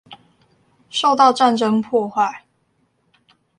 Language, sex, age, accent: Chinese, female, under 19, 出生地：臺中市